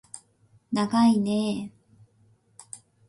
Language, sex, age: Japanese, female, 30-39